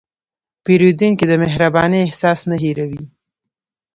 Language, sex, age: Pashto, female, 19-29